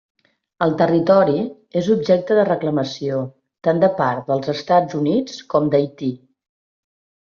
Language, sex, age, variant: Catalan, female, 40-49, Central